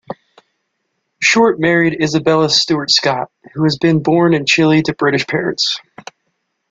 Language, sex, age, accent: English, male, 19-29, United States English